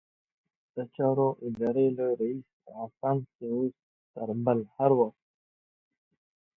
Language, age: Pashto, 19-29